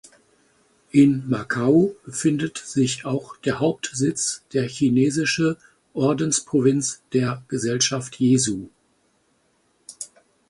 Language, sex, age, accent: German, male, 50-59, Deutschland Deutsch